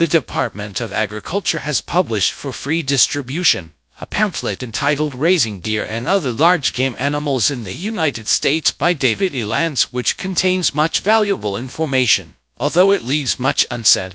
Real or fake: fake